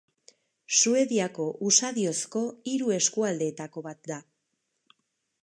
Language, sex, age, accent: Basque, female, 50-59, Erdialdekoa edo Nafarra (Gipuzkoa, Nafarroa)